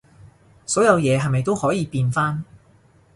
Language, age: Cantonese, 40-49